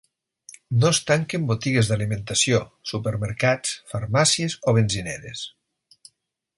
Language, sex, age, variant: Catalan, male, 50-59, Nord-Occidental